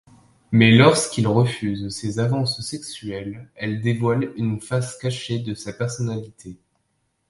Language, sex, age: French, male, under 19